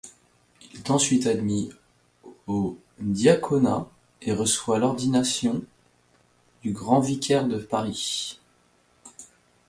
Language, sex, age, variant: French, male, 40-49, Français de métropole